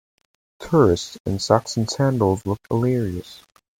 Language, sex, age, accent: English, male, under 19, Canadian English